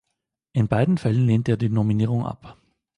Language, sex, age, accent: German, male, 30-39, Österreichisches Deutsch